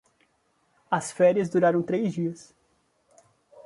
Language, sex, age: Portuguese, male, 19-29